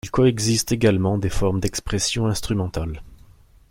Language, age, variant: French, 30-39, Français de métropole